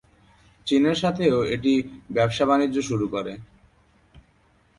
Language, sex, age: Bengali, male, 19-29